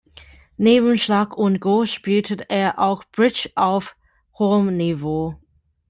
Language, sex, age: German, female, 19-29